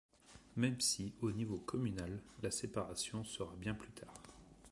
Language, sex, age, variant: French, male, 30-39, Français de métropole